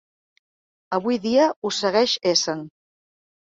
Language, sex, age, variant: Catalan, female, 50-59, Central